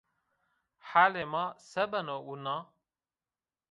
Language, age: Zaza, 30-39